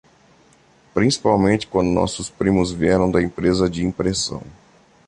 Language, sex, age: Portuguese, male, 30-39